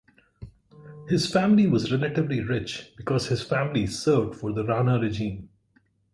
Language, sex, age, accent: English, male, 40-49, India and South Asia (India, Pakistan, Sri Lanka)